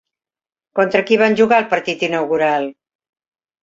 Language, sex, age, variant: Catalan, female, 70-79, Central